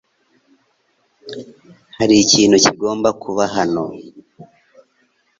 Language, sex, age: Kinyarwanda, male, 30-39